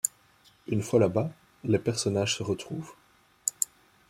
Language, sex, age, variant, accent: French, male, 19-29, Français d'Europe, Français de Belgique